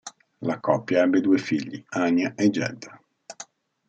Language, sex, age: Italian, male, 40-49